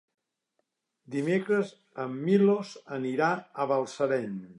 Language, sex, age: Catalan, male, 60-69